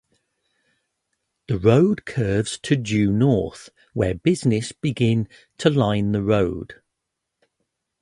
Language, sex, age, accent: English, male, 40-49, England English